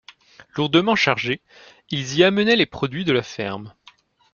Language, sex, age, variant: French, male, 19-29, Français de métropole